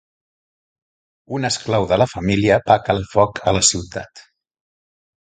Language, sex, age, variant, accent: Catalan, male, 60-69, Central, central